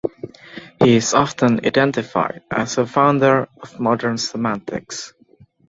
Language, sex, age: English, male, under 19